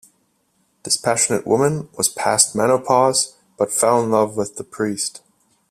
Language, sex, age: English, male, 19-29